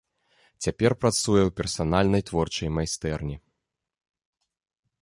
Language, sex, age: Belarusian, male, 30-39